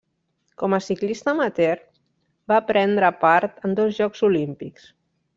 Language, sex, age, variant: Catalan, female, 40-49, Central